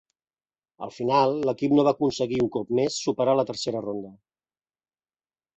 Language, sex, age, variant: Catalan, male, 40-49, Central